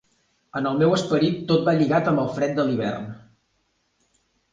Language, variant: Catalan, Central